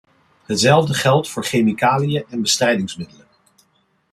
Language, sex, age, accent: Dutch, male, 40-49, Nederlands Nederlands